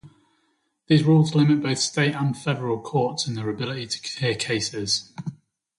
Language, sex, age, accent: English, male, 30-39, England English